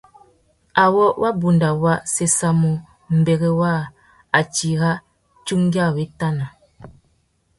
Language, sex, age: Tuki, female, 30-39